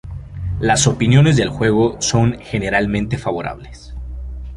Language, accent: Spanish, México